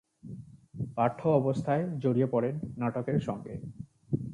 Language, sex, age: Bengali, male, 19-29